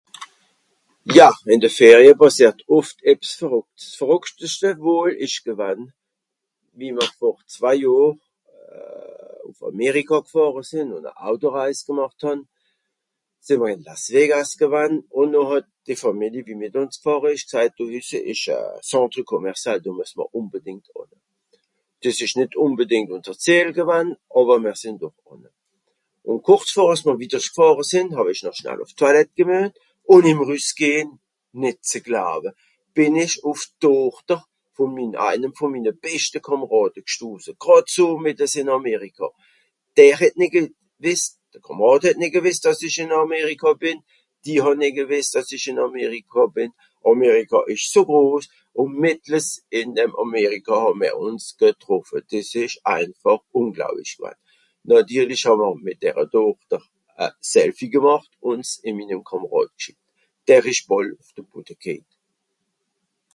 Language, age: Swiss German, 60-69